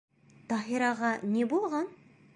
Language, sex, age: Bashkir, female, 30-39